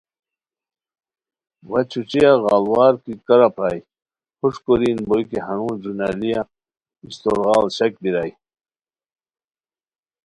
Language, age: Khowar, 40-49